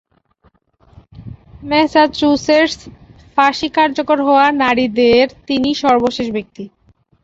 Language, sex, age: Bengali, female, 19-29